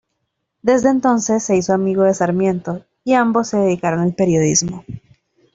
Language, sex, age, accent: Spanish, female, 19-29, Andino-Pacífico: Colombia, Perú, Ecuador, oeste de Bolivia y Venezuela andina